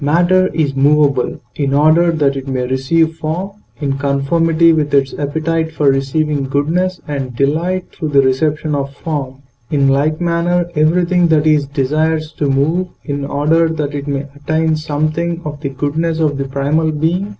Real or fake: real